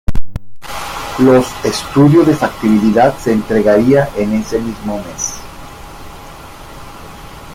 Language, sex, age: Spanish, male, 50-59